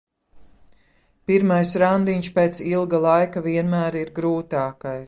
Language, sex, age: Latvian, female, 50-59